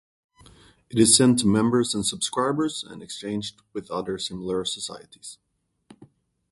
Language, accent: English, United States English